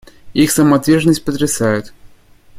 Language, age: Russian, 19-29